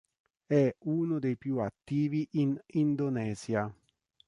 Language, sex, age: Italian, male, 40-49